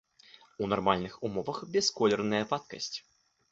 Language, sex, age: Belarusian, male, 19-29